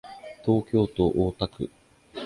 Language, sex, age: Japanese, male, under 19